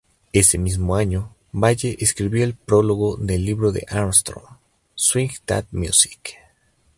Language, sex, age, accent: Spanish, male, 19-29, México